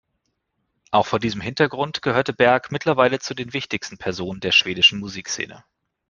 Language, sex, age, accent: German, male, 30-39, Deutschland Deutsch